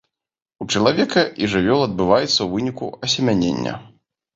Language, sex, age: Belarusian, male, 30-39